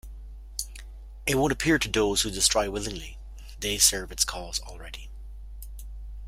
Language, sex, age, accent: English, male, 40-49, Irish English